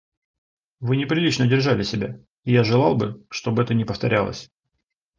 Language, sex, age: Russian, male, 30-39